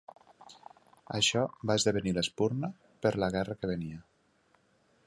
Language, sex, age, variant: Catalan, male, 30-39, Nord-Occidental